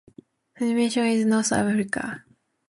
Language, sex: English, female